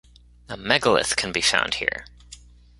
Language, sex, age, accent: English, male, under 19, United States English